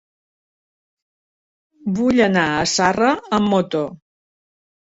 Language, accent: Catalan, mallorquí